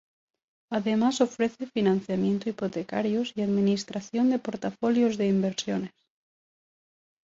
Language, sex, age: Spanish, female, 19-29